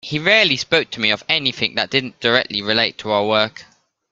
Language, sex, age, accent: English, male, under 19, England English